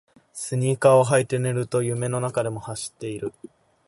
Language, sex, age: Japanese, male, 19-29